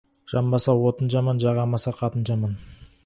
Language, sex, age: Kazakh, male, 19-29